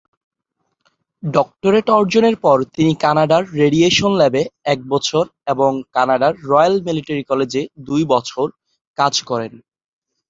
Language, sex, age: Bengali, male, 19-29